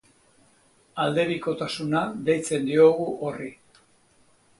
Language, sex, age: Basque, male, 60-69